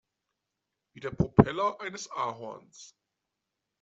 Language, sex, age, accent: German, male, 19-29, Deutschland Deutsch